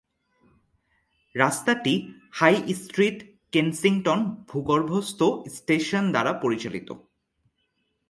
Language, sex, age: Bengali, male, 19-29